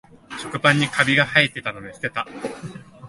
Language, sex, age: Japanese, male, 19-29